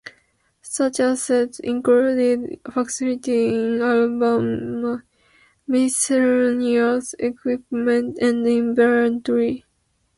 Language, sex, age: English, female, 19-29